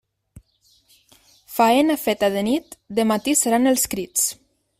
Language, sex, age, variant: Catalan, female, 19-29, Nord-Occidental